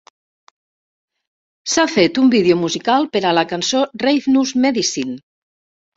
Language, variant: Catalan, Septentrional